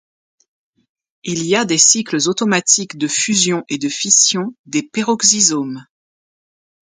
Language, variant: French, Français de métropole